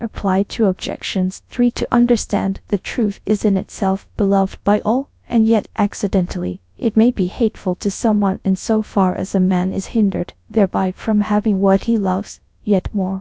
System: TTS, GradTTS